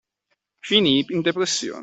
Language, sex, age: Italian, male, 19-29